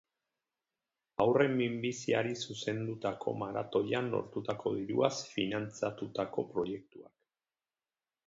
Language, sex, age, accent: Basque, male, 40-49, Erdialdekoa edo Nafarra (Gipuzkoa, Nafarroa)